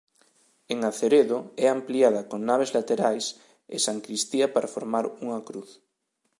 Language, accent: Galician, Oriental (común en zona oriental)